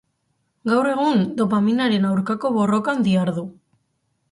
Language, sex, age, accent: Basque, female, 19-29, Mendebalekoa (Araba, Bizkaia, Gipuzkoako mendebaleko herri batzuk)